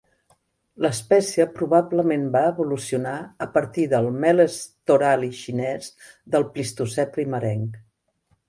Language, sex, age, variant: Catalan, female, 60-69, Central